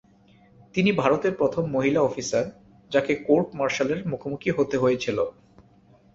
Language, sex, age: Bengali, male, 30-39